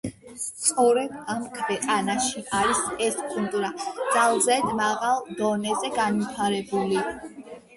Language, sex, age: Georgian, female, under 19